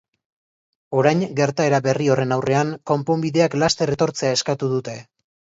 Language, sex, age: Basque, male, 30-39